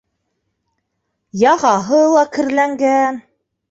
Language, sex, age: Bashkir, female, 30-39